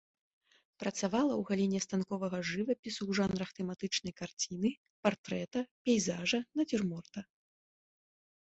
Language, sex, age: Belarusian, female, 30-39